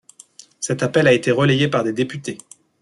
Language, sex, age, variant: French, male, 30-39, Français de métropole